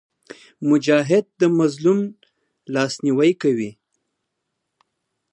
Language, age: Pashto, 40-49